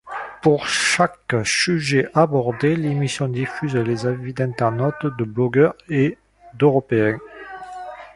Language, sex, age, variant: French, male, 50-59, Français de métropole